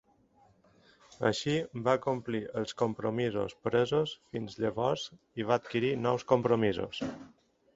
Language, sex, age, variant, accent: Catalan, male, 40-49, Balear, balear